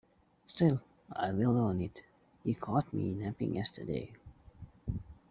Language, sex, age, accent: English, male, 19-29, England English